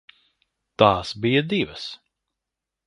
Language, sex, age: Latvian, male, 30-39